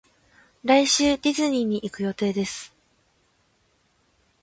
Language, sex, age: Japanese, female, under 19